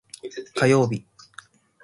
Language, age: Japanese, 19-29